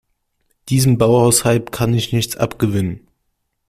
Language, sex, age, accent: German, male, under 19, Deutschland Deutsch